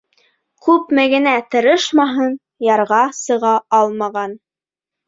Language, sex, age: Bashkir, female, under 19